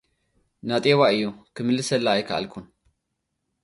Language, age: Tigrinya, 19-29